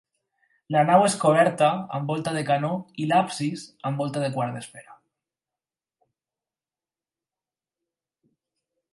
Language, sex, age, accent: Catalan, male, 19-29, valencià